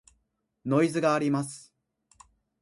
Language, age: Japanese, 19-29